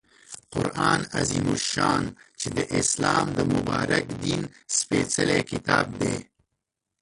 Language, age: Pashto, 40-49